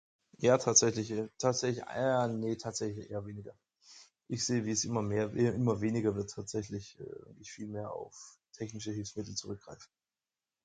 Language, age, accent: German, 30-39, Deutschland Deutsch